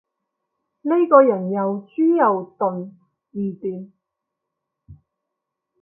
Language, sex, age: Cantonese, female, 19-29